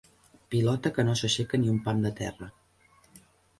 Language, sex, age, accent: Catalan, female, 50-59, nord-oriental